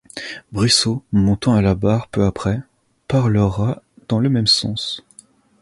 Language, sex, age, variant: French, male, 19-29, Français de métropole